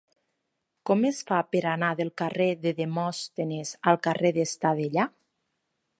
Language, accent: Catalan, Lleidatà